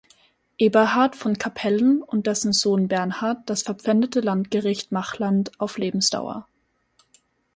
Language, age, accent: German, 19-29, Österreichisches Deutsch